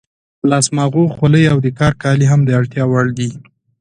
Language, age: Pashto, 30-39